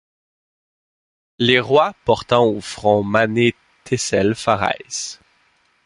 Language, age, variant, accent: French, 19-29, Français d'Amérique du Nord, Français du Canada